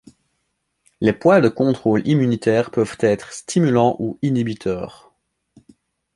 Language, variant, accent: French, Français d'Europe, Français de Belgique